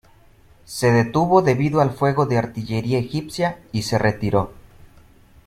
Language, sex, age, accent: Spanish, male, 19-29, México